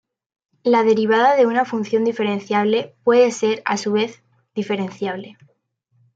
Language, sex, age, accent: Spanish, female, 19-29, España: Sur peninsular (Andalucia, Extremadura, Murcia)